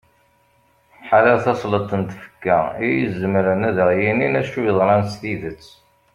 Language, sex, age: Kabyle, male, 40-49